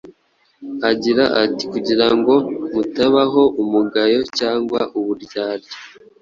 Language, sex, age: Kinyarwanda, male, 19-29